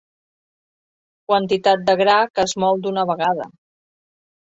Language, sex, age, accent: Catalan, female, 50-59, Català central